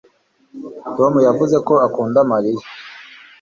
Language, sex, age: Kinyarwanda, male, 19-29